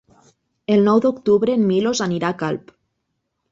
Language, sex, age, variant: Catalan, female, 19-29, Nord-Occidental